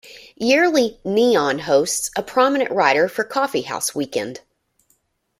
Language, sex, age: English, female, 30-39